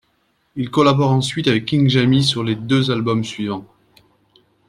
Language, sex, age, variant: French, male, 30-39, Français de métropole